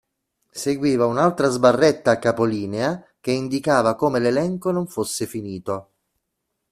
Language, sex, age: Italian, male, 50-59